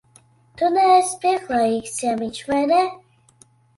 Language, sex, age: Latvian, female, 50-59